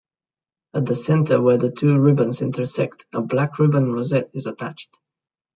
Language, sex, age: English, male, 19-29